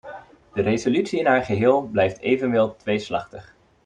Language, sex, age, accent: Dutch, male, 19-29, Nederlands Nederlands